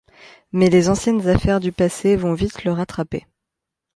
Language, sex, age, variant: French, female, 30-39, Français de métropole